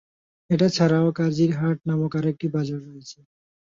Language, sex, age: Bengali, male, 19-29